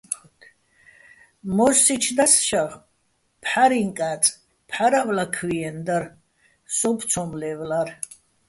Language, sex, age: Bats, female, 60-69